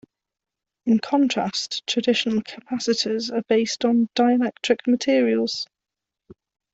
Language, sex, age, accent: English, female, 30-39, Welsh English